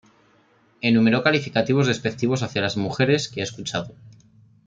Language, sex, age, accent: Spanish, male, 19-29, España: Norte peninsular (Asturias, Castilla y León, Cantabria, País Vasco, Navarra, Aragón, La Rioja, Guadalajara, Cuenca)